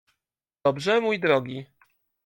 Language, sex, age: Polish, male, 30-39